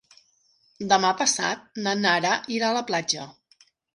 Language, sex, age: Catalan, female, 40-49